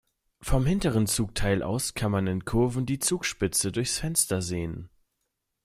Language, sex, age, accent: German, male, 19-29, Deutschland Deutsch